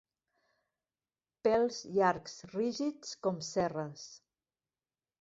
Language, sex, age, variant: Catalan, female, 50-59, Central